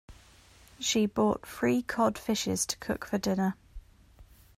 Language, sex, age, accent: English, female, 19-29, England English